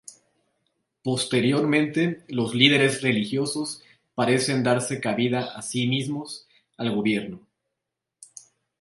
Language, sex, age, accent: Spanish, male, 30-39, México